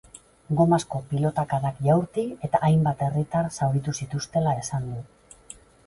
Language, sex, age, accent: Basque, female, 50-59, Mendebalekoa (Araba, Bizkaia, Gipuzkoako mendebaleko herri batzuk)